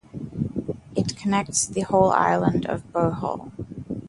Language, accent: English, Southern African (South Africa, Zimbabwe, Namibia)